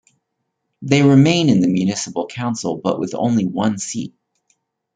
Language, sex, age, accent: English, male, 30-39, United States English